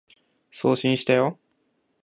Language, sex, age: Japanese, male, 19-29